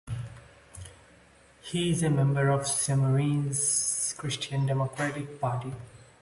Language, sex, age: English, male, 19-29